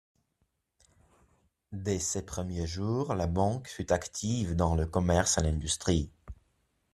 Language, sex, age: French, male, 30-39